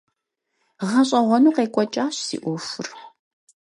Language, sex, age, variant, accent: Kabardian, female, 30-39, Адыгэбзэ (Къэбэрдей, Кирил, псоми зэдай), Джылэхъстэней (Gilahsteney)